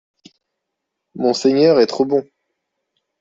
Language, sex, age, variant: French, male, 19-29, Français de métropole